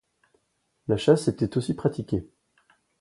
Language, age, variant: French, 40-49, Français de métropole